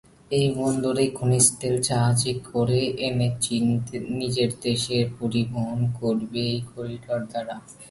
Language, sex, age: Bengali, male, under 19